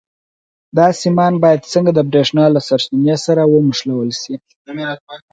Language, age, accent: Pashto, 19-29, کندهارۍ لهجه